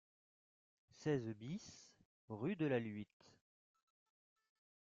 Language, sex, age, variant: French, male, 30-39, Français de métropole